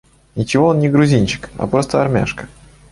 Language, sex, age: Russian, male, 19-29